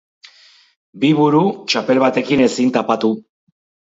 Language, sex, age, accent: Basque, male, 60-69, Mendebalekoa (Araba, Bizkaia, Gipuzkoako mendebaleko herri batzuk)